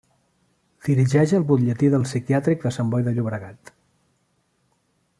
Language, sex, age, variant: Catalan, male, 40-49, Central